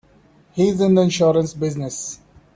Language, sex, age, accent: English, male, 19-29, India and South Asia (India, Pakistan, Sri Lanka)